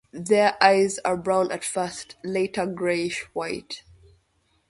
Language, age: English, 40-49